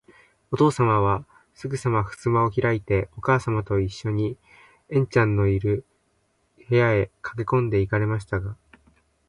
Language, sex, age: Japanese, male, 19-29